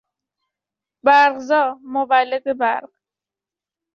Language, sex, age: Persian, female, under 19